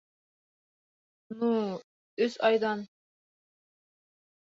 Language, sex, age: Bashkir, female, 30-39